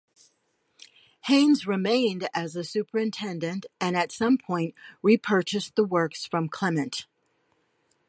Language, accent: English, United States English